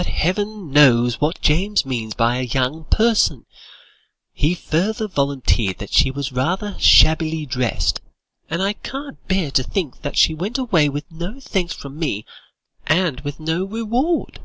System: none